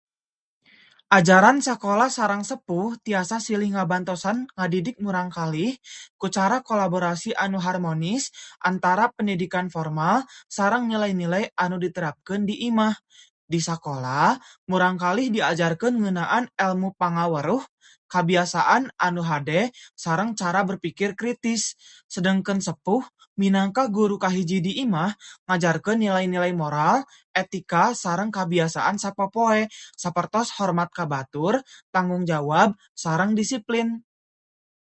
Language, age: Sundanese, 19-29